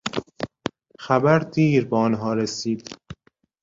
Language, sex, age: Persian, male, 19-29